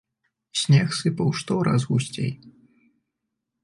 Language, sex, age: Belarusian, male, 19-29